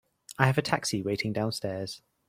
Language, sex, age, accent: English, male, 19-29, England English